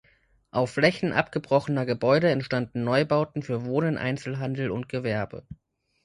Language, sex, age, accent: German, male, 30-39, Deutschland Deutsch